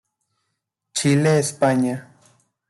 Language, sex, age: Spanish, male, 19-29